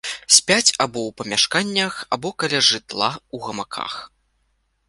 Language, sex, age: Belarusian, male, 30-39